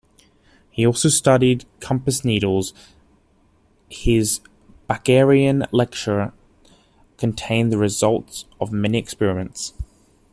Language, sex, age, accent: English, male, 19-29, Australian English